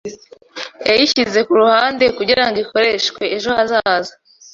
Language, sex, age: Kinyarwanda, female, 19-29